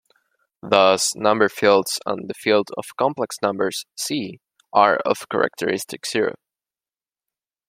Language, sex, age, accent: English, male, 19-29, United States English